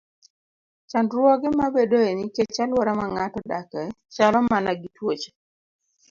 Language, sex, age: Luo (Kenya and Tanzania), female, 30-39